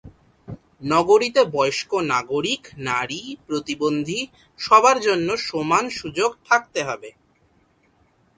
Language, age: Bengali, 19-29